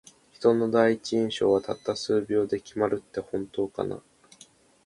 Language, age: Japanese, under 19